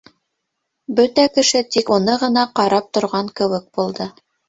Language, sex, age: Bashkir, female, 30-39